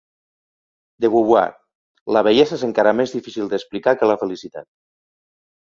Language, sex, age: Catalan, male, 50-59